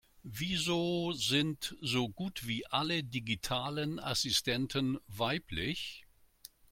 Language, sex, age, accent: German, male, 70-79, Deutschland Deutsch